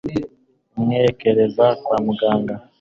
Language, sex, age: Kinyarwanda, male, under 19